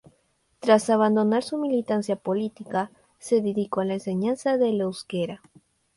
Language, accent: Spanish, Peru